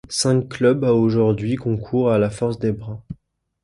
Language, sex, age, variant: French, male, 19-29, Français de métropole